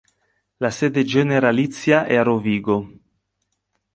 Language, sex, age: Italian, male, 40-49